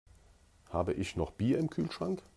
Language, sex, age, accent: German, male, 50-59, Deutschland Deutsch